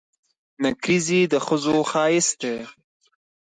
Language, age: Pashto, 19-29